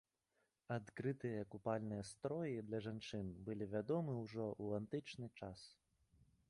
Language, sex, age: Belarusian, male, 19-29